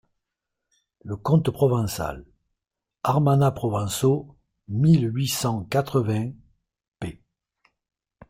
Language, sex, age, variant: French, male, 50-59, Français de métropole